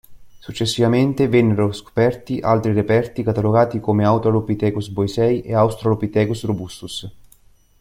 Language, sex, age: Italian, male, 19-29